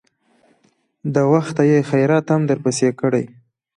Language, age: Pashto, 19-29